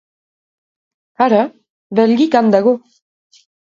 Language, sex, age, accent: Basque, female, 19-29, Nafar-lapurtarra edo Zuberotarra (Lapurdi, Nafarroa Beherea, Zuberoa)